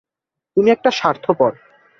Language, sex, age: Bengali, male, 19-29